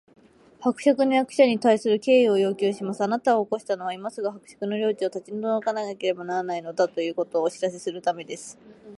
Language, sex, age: Japanese, female, 19-29